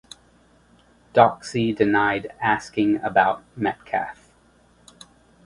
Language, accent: English, England English